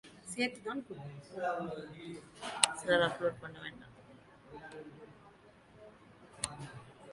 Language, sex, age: Tamil, female, 40-49